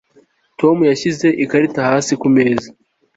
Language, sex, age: Kinyarwanda, male, 19-29